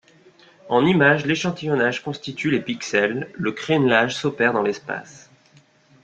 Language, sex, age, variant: French, male, 30-39, Français de métropole